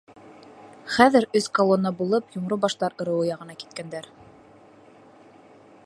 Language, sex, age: Bashkir, female, 19-29